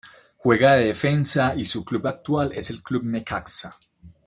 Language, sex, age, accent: Spanish, male, 19-29, Caribe: Cuba, Venezuela, Puerto Rico, República Dominicana, Panamá, Colombia caribeña, México caribeño, Costa del golfo de México